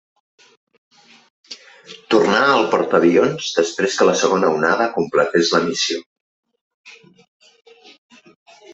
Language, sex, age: Catalan, male, 50-59